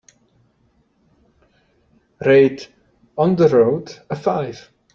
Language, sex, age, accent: English, male, 30-39, United States English